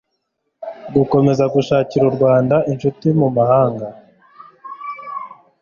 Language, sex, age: Kinyarwanda, male, 19-29